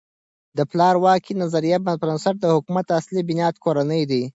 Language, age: Pashto, under 19